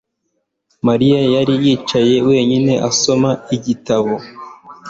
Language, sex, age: Kinyarwanda, male, 19-29